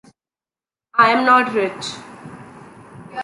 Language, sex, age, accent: English, female, 19-29, India and South Asia (India, Pakistan, Sri Lanka)